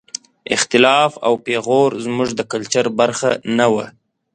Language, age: Pashto, 19-29